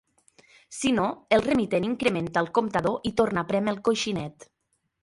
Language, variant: Catalan, Central